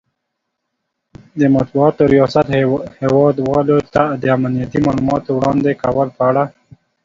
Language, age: Pashto, 19-29